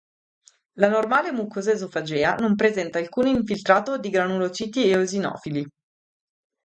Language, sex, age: Italian, female, 30-39